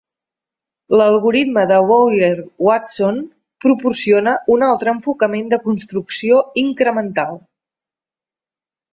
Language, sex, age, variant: Catalan, female, 40-49, Central